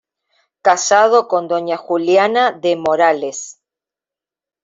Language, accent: Spanish, Rioplatense: Argentina, Uruguay, este de Bolivia, Paraguay